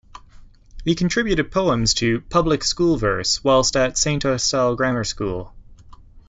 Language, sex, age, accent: English, male, 30-39, Canadian English